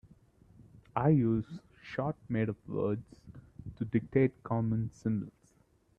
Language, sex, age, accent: English, male, 19-29, India and South Asia (India, Pakistan, Sri Lanka)